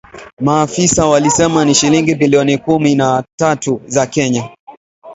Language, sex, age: Swahili, male, 19-29